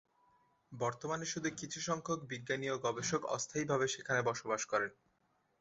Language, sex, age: Bengali, male, 19-29